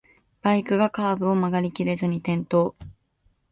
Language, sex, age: Japanese, female, 19-29